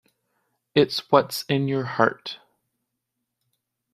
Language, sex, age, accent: English, male, 30-39, Canadian English